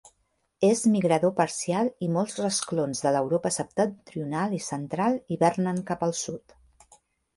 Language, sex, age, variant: Catalan, female, 40-49, Central